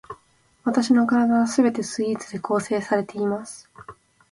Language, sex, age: Japanese, female, 19-29